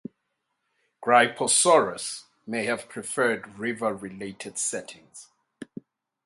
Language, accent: English, Southern African (South Africa, Zimbabwe, Namibia)